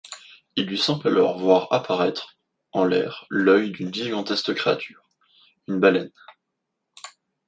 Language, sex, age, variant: French, male, 19-29, Français de métropole